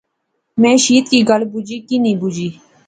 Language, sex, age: Pahari-Potwari, female, 19-29